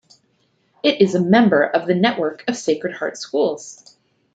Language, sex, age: English, female, 30-39